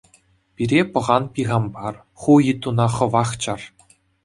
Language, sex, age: Chuvash, male, 19-29